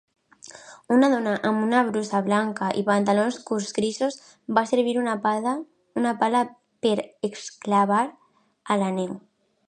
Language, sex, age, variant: Catalan, female, under 19, Alacantí